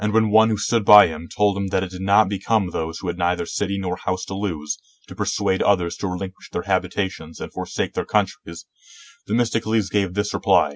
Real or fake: real